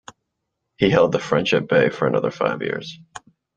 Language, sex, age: English, male, 19-29